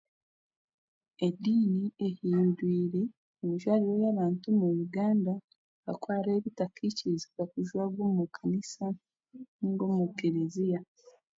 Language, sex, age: Chiga, female, 19-29